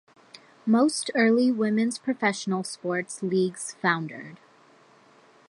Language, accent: English, United States English